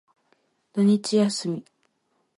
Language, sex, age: Japanese, female, 19-29